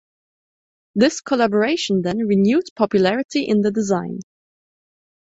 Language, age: English, 19-29